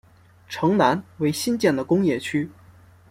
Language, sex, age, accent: Chinese, male, 19-29, 出生地：辽宁省